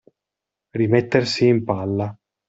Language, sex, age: Italian, male, 40-49